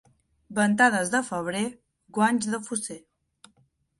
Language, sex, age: Catalan, female, under 19